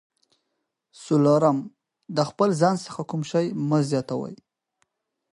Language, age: Pashto, 19-29